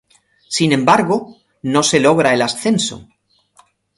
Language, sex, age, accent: Spanish, male, 50-59, España: Sur peninsular (Andalucia, Extremadura, Murcia)